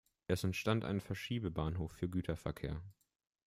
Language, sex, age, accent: German, male, 19-29, Deutschland Deutsch